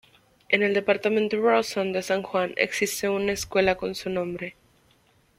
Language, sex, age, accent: Spanish, female, 19-29, México